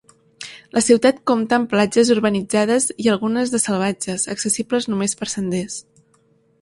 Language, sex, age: Catalan, female, 19-29